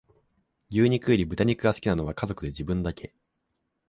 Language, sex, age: Japanese, male, 19-29